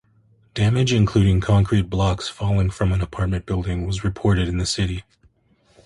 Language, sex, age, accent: English, male, 40-49, United States English